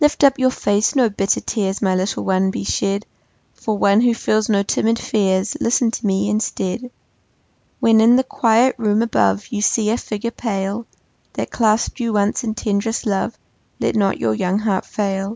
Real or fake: real